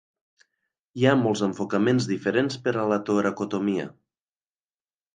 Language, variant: Catalan, Nord-Occidental